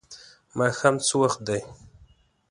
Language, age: Pashto, 19-29